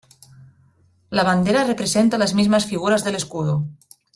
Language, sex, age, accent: Spanish, female, 19-29, España: Norte peninsular (Asturias, Castilla y León, Cantabria, País Vasco, Navarra, Aragón, La Rioja, Guadalajara, Cuenca)